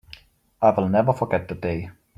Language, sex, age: English, male, 19-29